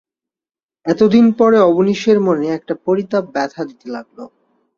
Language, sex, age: Bengali, male, 19-29